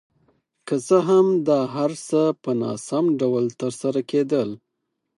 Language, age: Pashto, 30-39